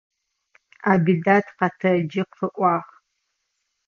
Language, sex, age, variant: Adyghe, female, 30-39, Адыгабзэ (Кирил, пстэумэ зэдыряе)